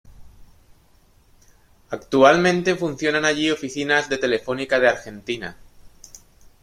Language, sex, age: Spanish, male, 40-49